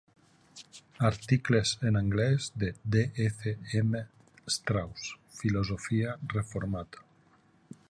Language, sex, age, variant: Catalan, male, 50-59, Nord-Occidental